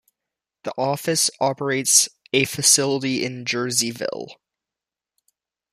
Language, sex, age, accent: English, male, under 19, United States English